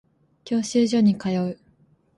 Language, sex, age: Japanese, female, 19-29